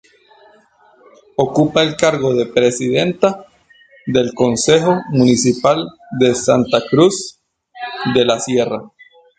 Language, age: Spanish, 19-29